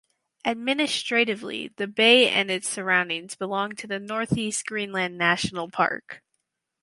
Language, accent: English, Canadian English